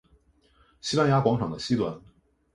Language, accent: Chinese, 出生地：北京市